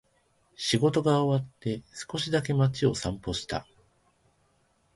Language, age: Japanese, 30-39